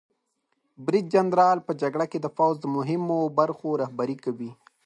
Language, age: Pashto, 19-29